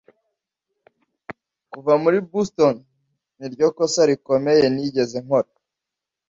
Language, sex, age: Kinyarwanda, male, under 19